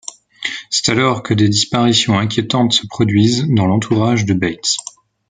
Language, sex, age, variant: French, male, 19-29, Français de métropole